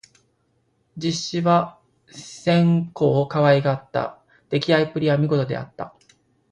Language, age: Japanese, 40-49